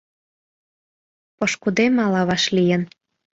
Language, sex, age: Mari, female, 19-29